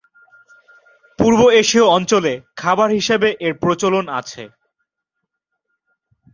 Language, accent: Bengali, Native